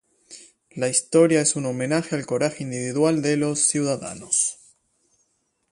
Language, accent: Spanish, Rioplatense: Argentina, Uruguay, este de Bolivia, Paraguay